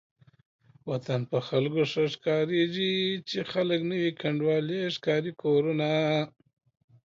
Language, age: Pashto, 40-49